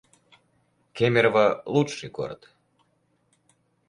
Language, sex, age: Russian, male, under 19